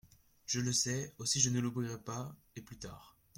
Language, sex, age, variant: French, male, under 19, Français de métropole